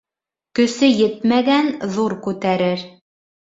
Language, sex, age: Bashkir, female, 19-29